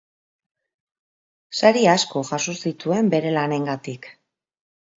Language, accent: Basque, Mendebalekoa (Araba, Bizkaia, Gipuzkoako mendebaleko herri batzuk)